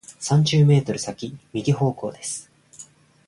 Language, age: Japanese, 19-29